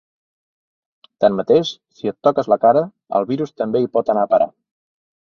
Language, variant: Catalan, Central